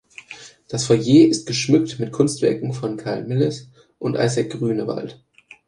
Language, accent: German, Deutschland Deutsch